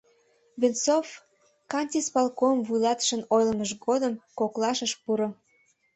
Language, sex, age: Mari, female, under 19